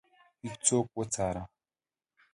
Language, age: Pashto, 19-29